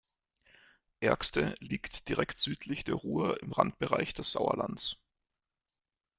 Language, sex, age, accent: German, male, 30-39, Deutschland Deutsch